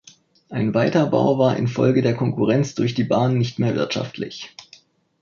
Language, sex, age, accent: German, male, 19-29, Deutschland Deutsch